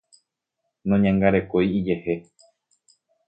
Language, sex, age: Guarani, male, 30-39